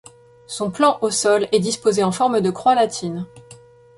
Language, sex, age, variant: French, female, 30-39, Français de métropole